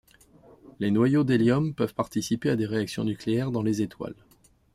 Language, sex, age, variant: French, male, 50-59, Français de métropole